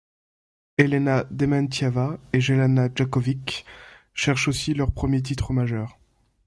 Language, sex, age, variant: French, male, under 19, Français de métropole